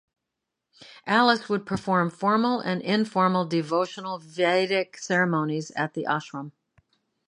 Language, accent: English, United States English